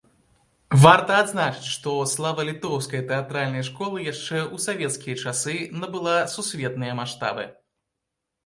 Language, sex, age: Belarusian, male, 19-29